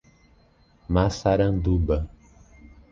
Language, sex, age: Portuguese, male, 19-29